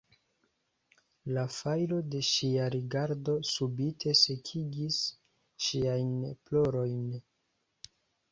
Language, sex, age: Esperanto, male, 19-29